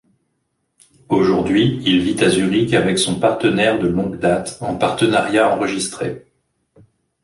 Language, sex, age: French, male, 30-39